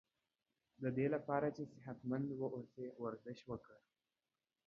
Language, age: Pashto, under 19